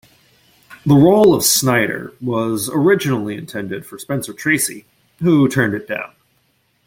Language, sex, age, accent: English, male, 19-29, United States English